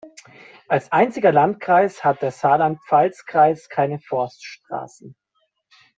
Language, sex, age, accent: German, male, 30-39, Deutschland Deutsch